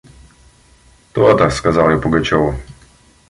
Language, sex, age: Russian, male, 30-39